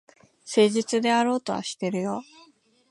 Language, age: Japanese, 19-29